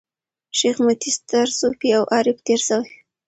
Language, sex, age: Pashto, female, 19-29